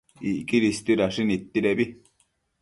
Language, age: Matsés, 19-29